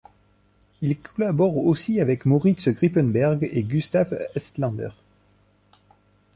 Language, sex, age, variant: French, male, 40-49, Français de métropole